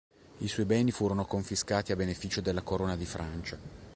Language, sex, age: Italian, male, 40-49